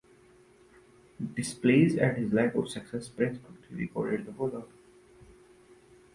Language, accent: English, India and South Asia (India, Pakistan, Sri Lanka)